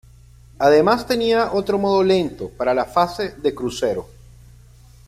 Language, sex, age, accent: Spanish, male, 30-39, Caribe: Cuba, Venezuela, Puerto Rico, República Dominicana, Panamá, Colombia caribeña, México caribeño, Costa del golfo de México